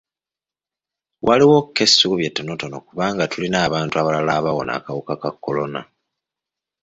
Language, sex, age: Ganda, male, 19-29